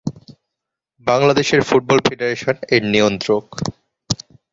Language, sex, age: Bengali, male, 19-29